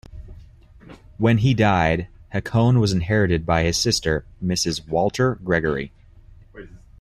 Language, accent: English, United States English